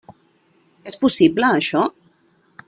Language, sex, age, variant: Catalan, female, 40-49, Central